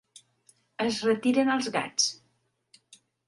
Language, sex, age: Catalan, female, 60-69